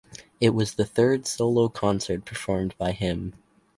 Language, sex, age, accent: English, male, under 19, Canadian English